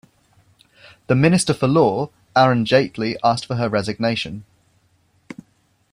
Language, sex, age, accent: English, male, 19-29, England English